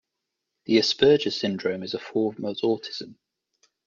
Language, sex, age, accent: English, male, 30-39, England English